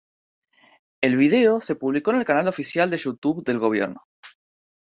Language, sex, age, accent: Spanish, male, under 19, Rioplatense: Argentina, Uruguay, este de Bolivia, Paraguay